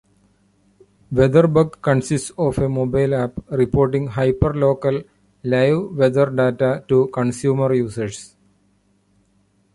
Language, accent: English, India and South Asia (India, Pakistan, Sri Lanka)